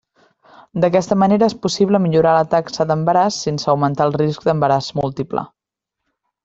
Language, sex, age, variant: Catalan, female, 19-29, Central